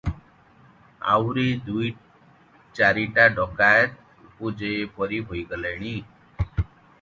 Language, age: Odia, 50-59